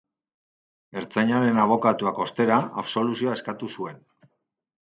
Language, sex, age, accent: Basque, male, 40-49, Mendebalekoa (Araba, Bizkaia, Gipuzkoako mendebaleko herri batzuk)